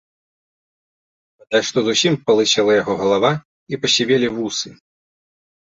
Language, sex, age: Belarusian, male, 30-39